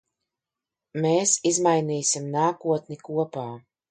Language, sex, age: Latvian, female, 40-49